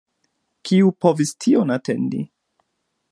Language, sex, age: Esperanto, male, 30-39